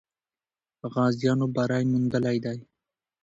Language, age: Pashto, 19-29